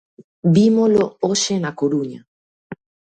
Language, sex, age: Galician, female, 30-39